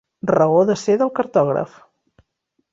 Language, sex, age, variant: Catalan, female, 40-49, Central